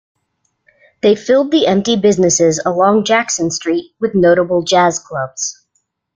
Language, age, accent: English, 19-29, United States English